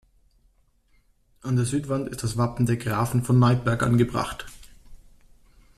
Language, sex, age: German, male, 30-39